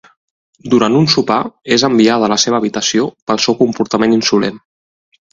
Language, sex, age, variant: Catalan, male, 30-39, Central